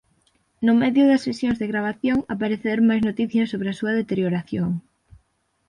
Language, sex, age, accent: Galician, female, 19-29, Atlántico (seseo e gheada)